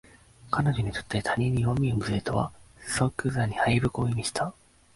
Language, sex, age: Japanese, male, 19-29